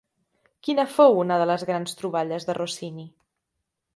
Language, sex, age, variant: Catalan, female, 19-29, Central